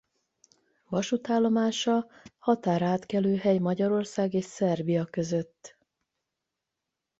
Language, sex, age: Hungarian, female, 50-59